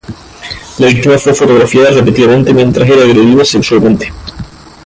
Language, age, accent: Spanish, 19-29, España: Islas Canarias